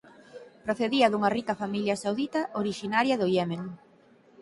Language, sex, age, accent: Galician, female, 19-29, Oriental (común en zona oriental); Normativo (estándar)